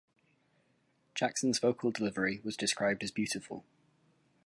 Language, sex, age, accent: English, male, 19-29, Scottish English